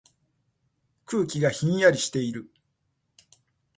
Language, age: Japanese, 40-49